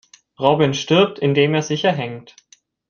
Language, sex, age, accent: German, male, 19-29, Deutschland Deutsch